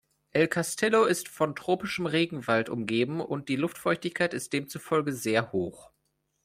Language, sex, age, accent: German, male, 19-29, Deutschland Deutsch